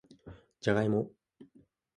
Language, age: Japanese, 19-29